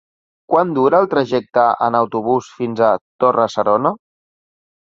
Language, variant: Catalan, Central